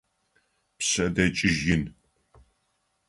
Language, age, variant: Adyghe, 50-59, Адыгабзэ (Кирил, пстэумэ зэдыряе)